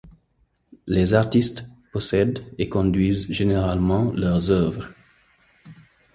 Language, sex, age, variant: French, male, 30-39, Français d'Afrique subsaharienne et des îles africaines